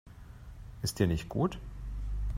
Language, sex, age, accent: German, male, 40-49, Deutschland Deutsch